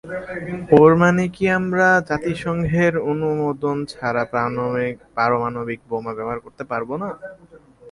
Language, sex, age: Bengali, male, 19-29